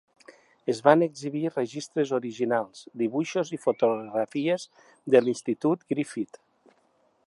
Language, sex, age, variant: Catalan, male, 60-69, Central